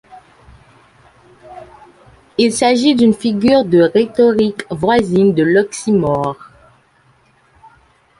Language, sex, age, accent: French, female, 19-29, Français d’Haïti